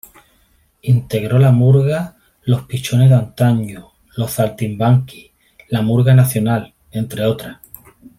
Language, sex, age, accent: Spanish, male, 30-39, España: Sur peninsular (Andalucia, Extremadura, Murcia)